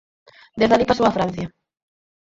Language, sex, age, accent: Galician, female, 19-29, Atlántico (seseo e gheada)